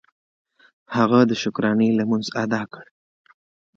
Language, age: Pashto, 19-29